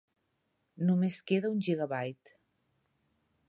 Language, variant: Catalan, Central